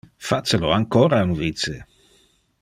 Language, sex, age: Interlingua, male, 40-49